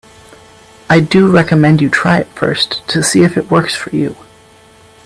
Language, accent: English, United States English